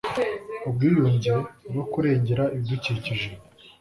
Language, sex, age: Kinyarwanda, male, 19-29